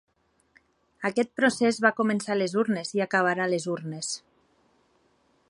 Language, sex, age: Catalan, female, 30-39